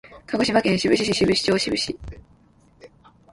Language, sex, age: Japanese, female, under 19